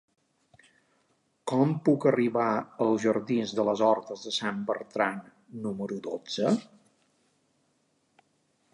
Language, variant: Catalan, Balear